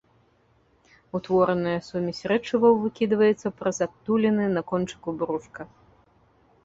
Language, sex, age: Belarusian, female, 40-49